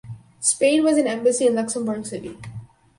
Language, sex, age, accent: English, female, under 19, United States English